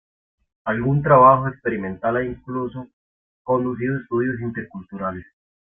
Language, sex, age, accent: Spanish, male, 19-29, América central